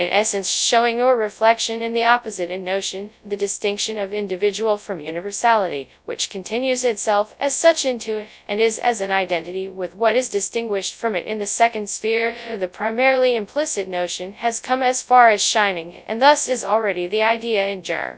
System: TTS, FastPitch